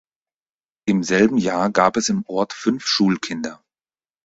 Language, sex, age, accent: German, male, 30-39, Deutschland Deutsch